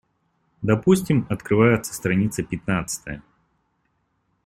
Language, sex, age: Russian, male, 19-29